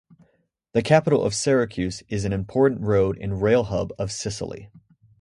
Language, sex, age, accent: English, male, 19-29, United States English